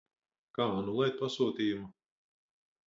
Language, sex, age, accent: Latvian, male, 50-59, Vidus dialekts